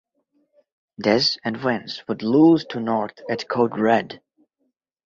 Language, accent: English, India and South Asia (India, Pakistan, Sri Lanka)